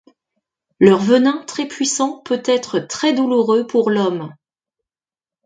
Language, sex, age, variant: French, female, 50-59, Français de métropole